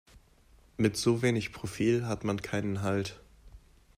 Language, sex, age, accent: German, male, 19-29, Deutschland Deutsch